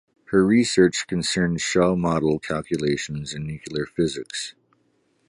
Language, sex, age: English, male, 40-49